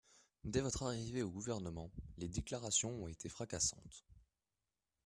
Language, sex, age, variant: French, male, under 19, Français de métropole